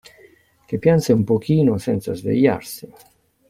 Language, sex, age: Italian, male, 40-49